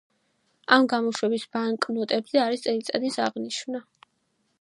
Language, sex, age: Georgian, female, 19-29